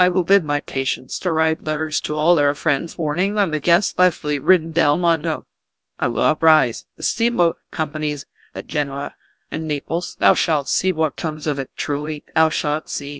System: TTS, GlowTTS